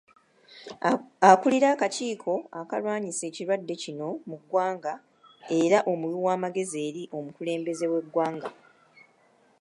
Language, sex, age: Ganda, female, 30-39